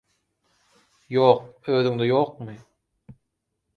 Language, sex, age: Turkmen, male, 30-39